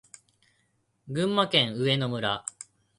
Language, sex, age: Japanese, male, 19-29